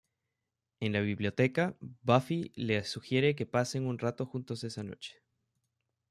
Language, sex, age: Spanish, male, 30-39